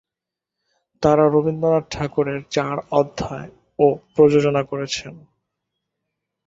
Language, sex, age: Bengali, male, 19-29